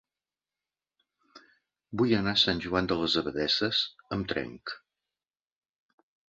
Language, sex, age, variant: Catalan, male, 60-69, Central